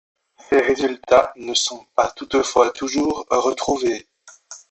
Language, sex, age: French, male, under 19